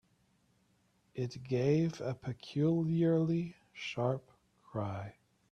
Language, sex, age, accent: English, male, 40-49, United States English